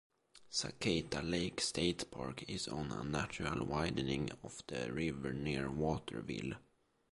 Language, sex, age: English, male, 19-29